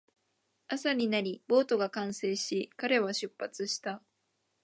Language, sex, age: Japanese, female, 19-29